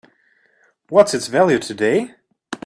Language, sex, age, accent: English, male, 19-29, United States English